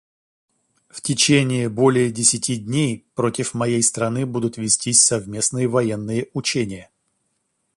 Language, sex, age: Russian, male, 40-49